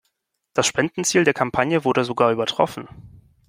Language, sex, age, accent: German, male, 19-29, Deutschland Deutsch